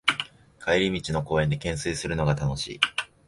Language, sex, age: Japanese, male, 19-29